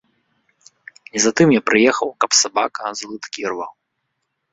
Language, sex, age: Belarusian, male, 19-29